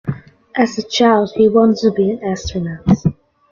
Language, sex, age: English, female, under 19